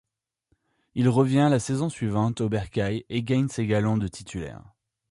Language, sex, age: French, male, 30-39